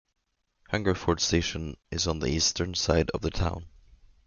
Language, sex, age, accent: English, male, 19-29, United States English